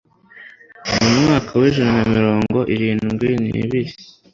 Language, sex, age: Kinyarwanda, male, under 19